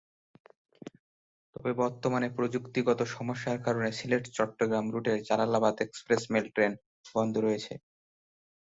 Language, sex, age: Bengali, male, 19-29